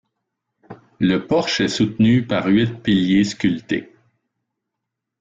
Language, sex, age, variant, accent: French, male, 50-59, Français d'Amérique du Nord, Français du Canada